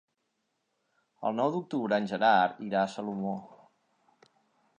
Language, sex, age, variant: Catalan, male, 50-59, Central